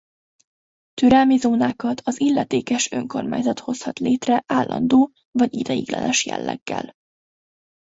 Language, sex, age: Hungarian, female, 19-29